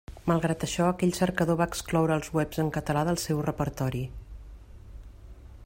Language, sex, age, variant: Catalan, female, 50-59, Central